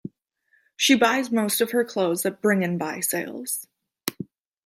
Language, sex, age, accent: English, female, 19-29, United States English